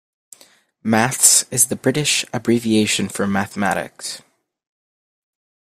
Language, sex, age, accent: English, male, 19-29, United States English